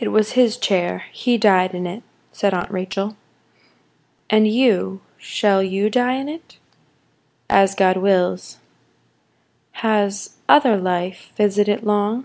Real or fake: real